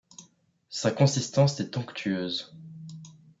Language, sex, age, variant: French, male, under 19, Français de métropole